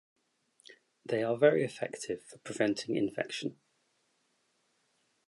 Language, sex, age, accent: English, male, 40-49, England English